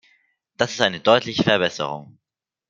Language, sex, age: German, male, under 19